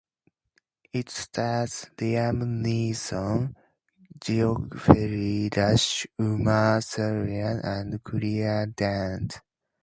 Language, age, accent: English, 19-29, United States English